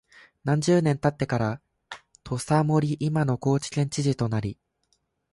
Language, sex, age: Japanese, male, under 19